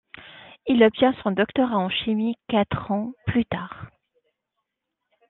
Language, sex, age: French, female, 30-39